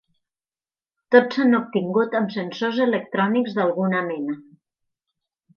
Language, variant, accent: Catalan, Nord-Occidental, Tortosí